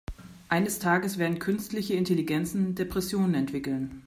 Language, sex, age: German, female, 30-39